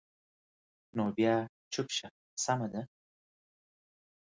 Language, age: Pashto, 30-39